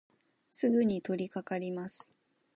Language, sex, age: Japanese, female, 19-29